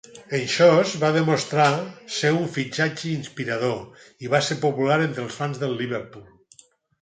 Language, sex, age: Catalan, male, 60-69